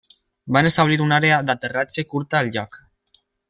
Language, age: Catalan, 19-29